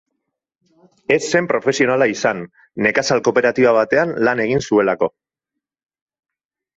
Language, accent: Basque, Mendebalekoa (Araba, Bizkaia, Gipuzkoako mendebaleko herri batzuk)